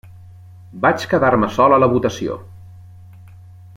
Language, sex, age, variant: Catalan, male, 40-49, Central